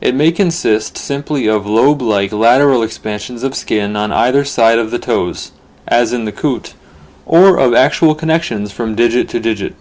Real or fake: real